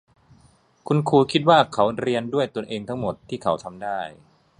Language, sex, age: Thai, male, 30-39